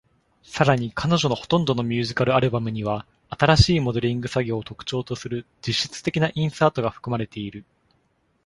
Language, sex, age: Japanese, male, 19-29